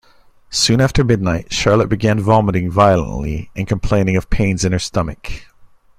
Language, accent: English, United States English